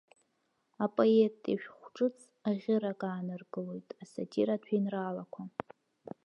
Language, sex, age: Abkhazian, female, under 19